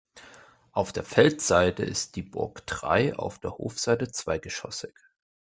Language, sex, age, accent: German, male, 19-29, Deutschland Deutsch